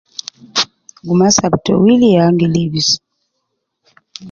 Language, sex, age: Nubi, female, 60-69